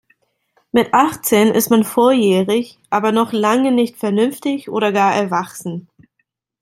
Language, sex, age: German, female, 30-39